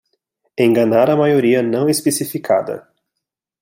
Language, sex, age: Portuguese, male, 19-29